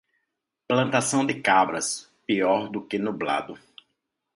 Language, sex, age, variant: Portuguese, male, 30-39, Portuguese (Brasil)